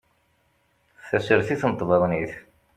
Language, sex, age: Kabyle, male, 40-49